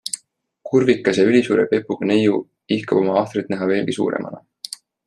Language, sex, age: Estonian, male, 19-29